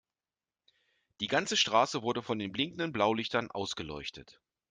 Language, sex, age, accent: German, male, 40-49, Deutschland Deutsch